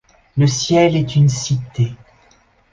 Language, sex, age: French, male, 40-49